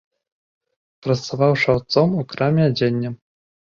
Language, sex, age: Belarusian, male, 19-29